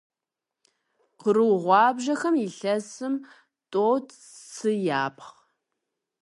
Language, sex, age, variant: Kabardian, female, 30-39, Адыгэбзэ (Къэбэрдей, Кирил, псоми зэдай)